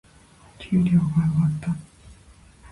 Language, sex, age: Japanese, female, 19-29